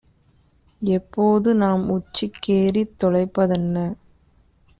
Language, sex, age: Tamil, female, 30-39